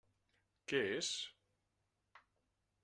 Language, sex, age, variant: Catalan, male, 40-49, Central